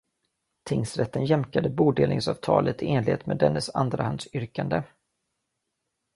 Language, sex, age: Swedish, male, 40-49